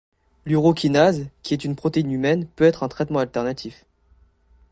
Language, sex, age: French, male, 19-29